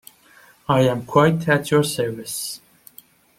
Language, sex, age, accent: English, male, 19-29, United States English